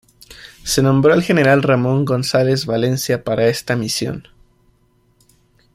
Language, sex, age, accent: Spanish, male, 19-29, México